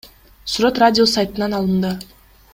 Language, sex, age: Kyrgyz, female, 19-29